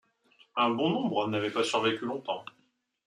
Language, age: French, 30-39